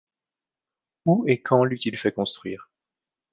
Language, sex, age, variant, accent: French, male, 30-39, Français d'Europe, Français de Belgique